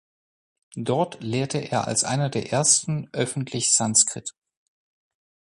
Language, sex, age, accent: German, male, 40-49, Deutschland Deutsch